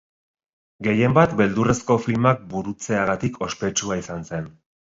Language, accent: Basque, Erdialdekoa edo Nafarra (Gipuzkoa, Nafarroa)